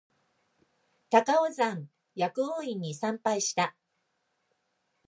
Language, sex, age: Japanese, female, 50-59